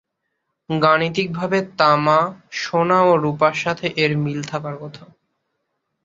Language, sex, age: Bengali, male, 19-29